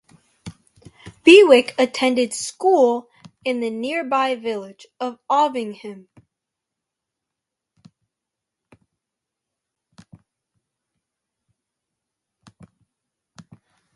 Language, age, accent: English, under 19, United States English